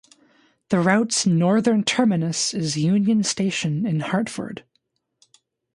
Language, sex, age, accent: English, female, 19-29, Canadian English